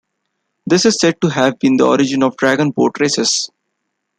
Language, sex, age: English, male, 19-29